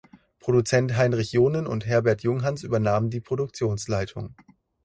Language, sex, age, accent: German, male, 19-29, Deutschland Deutsch